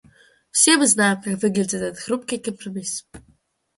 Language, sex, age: Russian, female, under 19